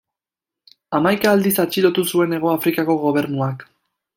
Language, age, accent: Basque, 19-29, Mendebalekoa (Araba, Bizkaia, Gipuzkoako mendebaleko herri batzuk)